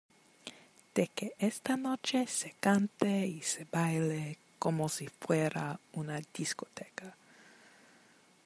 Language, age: Spanish, 19-29